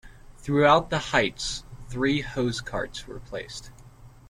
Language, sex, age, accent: English, male, 19-29, United States English